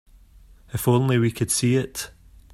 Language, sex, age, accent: English, male, 40-49, Scottish English